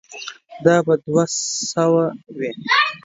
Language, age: Pashto, 19-29